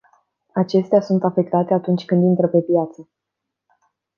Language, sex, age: Romanian, female, 19-29